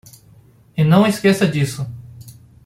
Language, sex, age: Portuguese, male, 40-49